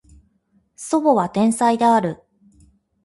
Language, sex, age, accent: Japanese, female, 30-39, 標準語